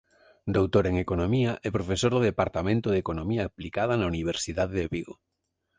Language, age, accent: Galician, 40-49, Normativo (estándar)